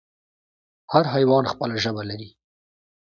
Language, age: Pashto, 19-29